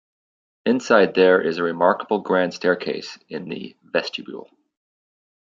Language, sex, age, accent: English, male, 50-59, United States English